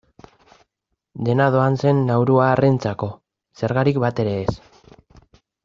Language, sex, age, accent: Basque, male, 30-39, Mendebalekoa (Araba, Bizkaia, Gipuzkoako mendebaleko herri batzuk)